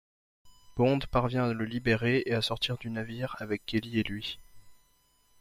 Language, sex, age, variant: French, male, 19-29, Français de métropole